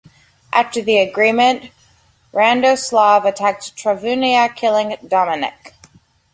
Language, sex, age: English, female, 19-29